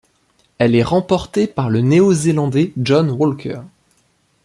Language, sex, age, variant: French, male, 19-29, Français de métropole